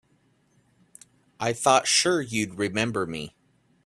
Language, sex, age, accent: English, male, 30-39, United States English